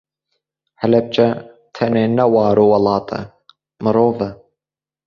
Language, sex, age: Kurdish, male, 19-29